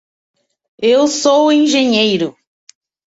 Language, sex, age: Portuguese, female, 50-59